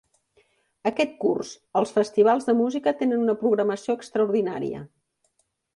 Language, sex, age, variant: Catalan, female, 50-59, Central